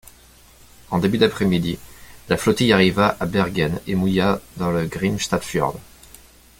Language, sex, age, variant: French, male, 19-29, Français de métropole